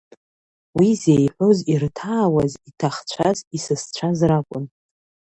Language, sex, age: Abkhazian, female, 30-39